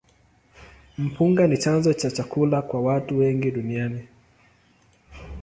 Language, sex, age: Swahili, male, 30-39